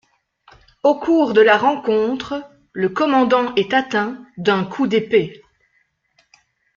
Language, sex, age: French, female, 40-49